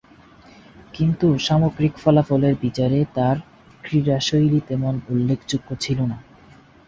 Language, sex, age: Bengali, male, 19-29